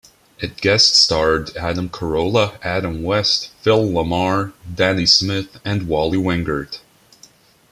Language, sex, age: English, male, 19-29